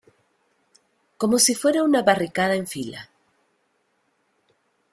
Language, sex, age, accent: Spanish, female, 40-49, América central